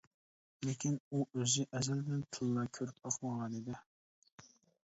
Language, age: Uyghur, 30-39